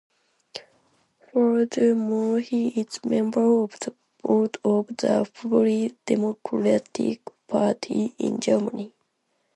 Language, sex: English, female